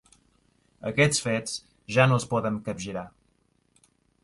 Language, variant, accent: Catalan, Balear, mallorquí